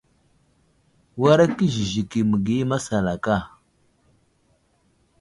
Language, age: Wuzlam, 19-29